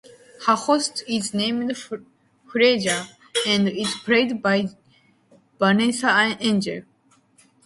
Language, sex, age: English, female, under 19